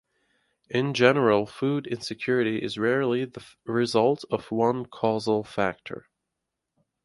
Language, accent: English, United States English